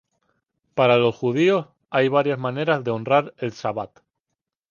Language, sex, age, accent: Spanish, male, 19-29, España: Islas Canarias